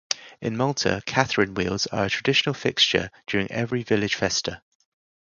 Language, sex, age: English, male, 30-39